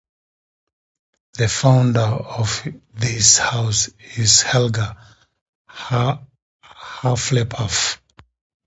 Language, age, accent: English, 40-49, Southern African (South Africa, Zimbabwe, Namibia)